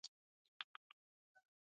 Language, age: Pashto, 19-29